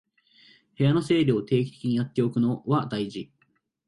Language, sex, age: Japanese, male, 19-29